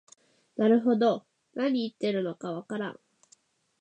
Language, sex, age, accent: Japanese, female, 19-29, 標準語